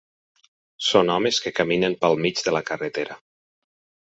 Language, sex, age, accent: Catalan, male, 40-49, occidental